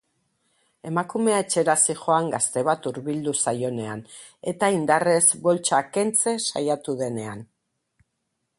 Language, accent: Basque, Mendebalekoa (Araba, Bizkaia, Gipuzkoako mendebaleko herri batzuk)